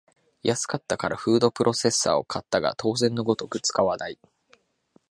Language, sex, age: Japanese, male, 19-29